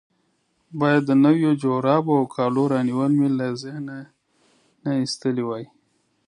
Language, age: Pashto, 30-39